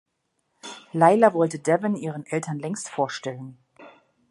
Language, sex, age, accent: German, female, 40-49, Deutschland Deutsch